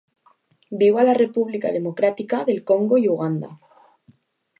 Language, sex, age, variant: Catalan, female, under 19, Alacantí